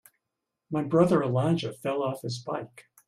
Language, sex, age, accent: English, male, 70-79, United States English